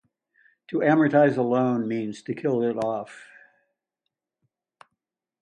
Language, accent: English, United States English